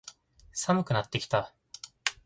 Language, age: Japanese, 19-29